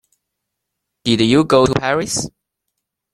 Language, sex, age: English, male, 19-29